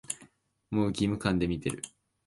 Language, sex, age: Japanese, male, under 19